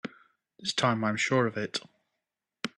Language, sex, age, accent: English, male, 19-29, England English